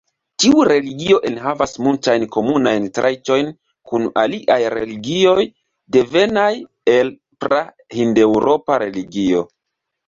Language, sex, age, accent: Esperanto, male, 30-39, Internacia